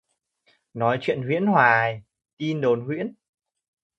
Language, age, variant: Vietnamese, 19-29, Hà Nội